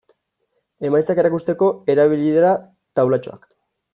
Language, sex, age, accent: Basque, male, 19-29, Erdialdekoa edo Nafarra (Gipuzkoa, Nafarroa)